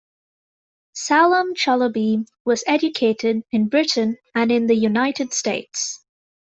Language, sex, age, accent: English, female, 19-29, England English